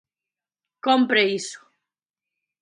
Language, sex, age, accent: Galician, female, 40-49, Atlántico (seseo e gheada)